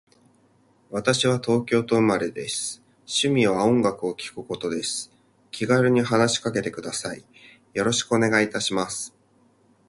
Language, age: Japanese, 30-39